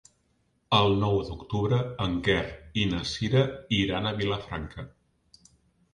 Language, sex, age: Catalan, male, 50-59